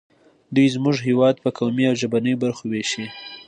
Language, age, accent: Pashto, 19-29, معیاري پښتو